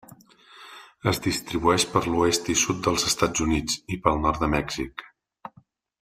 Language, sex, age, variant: Catalan, male, 40-49, Central